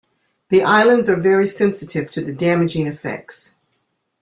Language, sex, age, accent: English, female, 60-69, United States English